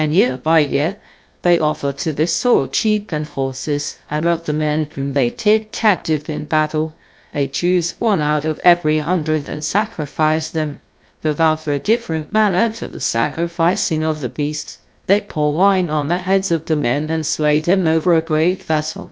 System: TTS, GlowTTS